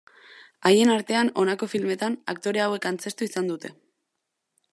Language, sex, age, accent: Basque, female, 19-29, Mendebalekoa (Araba, Bizkaia, Gipuzkoako mendebaleko herri batzuk)